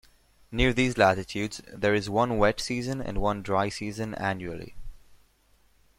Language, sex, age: English, male, under 19